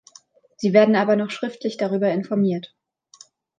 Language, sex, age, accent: German, female, 19-29, Deutschland Deutsch